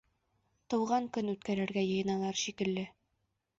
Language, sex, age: Bashkir, female, 19-29